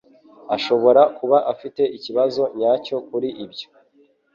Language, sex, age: Kinyarwanda, female, 19-29